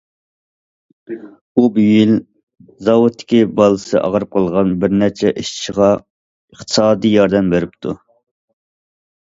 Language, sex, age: Uyghur, male, 30-39